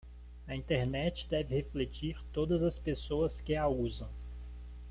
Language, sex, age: Portuguese, male, 30-39